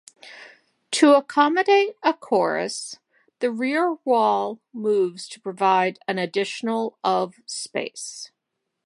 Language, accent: English, United States English